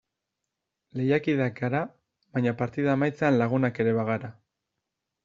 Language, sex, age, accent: Basque, male, 19-29, Mendebalekoa (Araba, Bizkaia, Gipuzkoako mendebaleko herri batzuk)